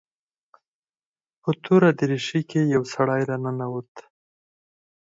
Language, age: Pashto, 30-39